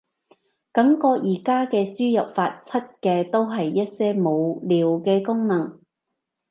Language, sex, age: Cantonese, female, 30-39